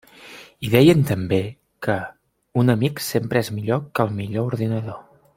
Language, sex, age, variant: Catalan, male, 30-39, Central